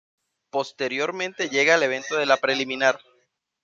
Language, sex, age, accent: Spanish, male, 19-29, Caribe: Cuba, Venezuela, Puerto Rico, República Dominicana, Panamá, Colombia caribeña, México caribeño, Costa del golfo de México